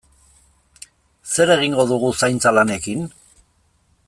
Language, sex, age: Basque, male, 50-59